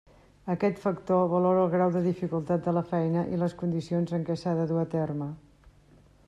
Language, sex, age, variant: Catalan, female, 50-59, Central